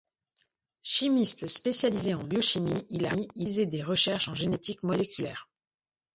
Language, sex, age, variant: French, female, 40-49, Français de métropole